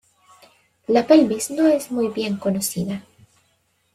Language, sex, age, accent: Spanish, female, 19-29, América central